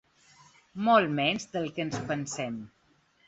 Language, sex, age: Catalan, female, 30-39